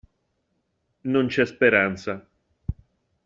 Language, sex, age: Italian, male, 50-59